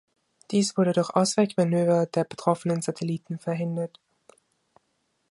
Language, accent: German, Österreichisches Deutsch